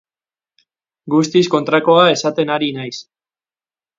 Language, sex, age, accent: Basque, male, 19-29, Mendebalekoa (Araba, Bizkaia, Gipuzkoako mendebaleko herri batzuk)